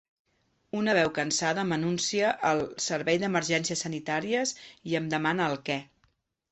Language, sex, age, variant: Catalan, female, 50-59, Central